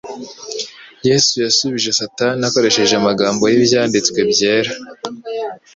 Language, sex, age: Kinyarwanda, female, 30-39